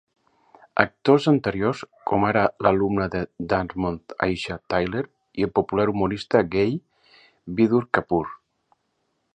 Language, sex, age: Catalan, male, 50-59